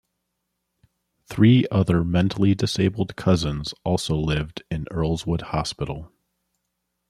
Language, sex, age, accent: English, male, 30-39, United States English